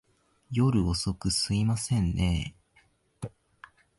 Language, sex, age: Japanese, male, 19-29